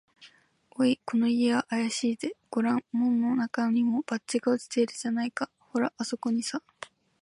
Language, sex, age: Japanese, female, 19-29